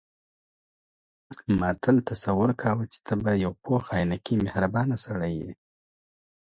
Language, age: Pashto, 30-39